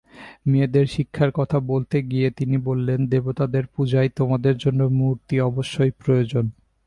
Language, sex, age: Bengali, male, 19-29